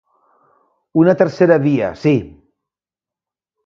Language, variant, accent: Catalan, Valencià meridional, valencià